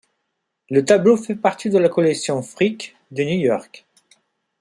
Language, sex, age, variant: French, male, 40-49, Français de métropole